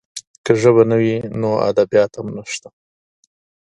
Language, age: Pashto, 30-39